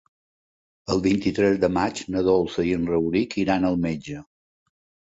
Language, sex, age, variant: Catalan, male, 60-69, Balear